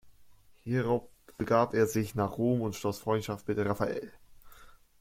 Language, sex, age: German, male, under 19